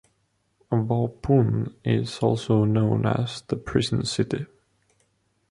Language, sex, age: English, male, 19-29